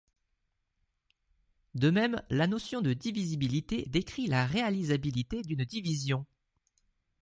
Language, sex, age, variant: French, male, 30-39, Français de métropole